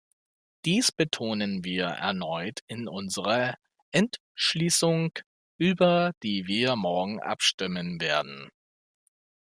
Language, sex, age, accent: German, male, 30-39, Deutschland Deutsch